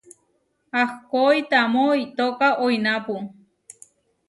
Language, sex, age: Huarijio, female, 19-29